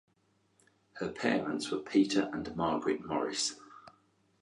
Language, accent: English, England English